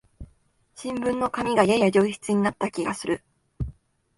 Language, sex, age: Japanese, female, 19-29